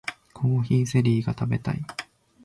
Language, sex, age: Japanese, male, 19-29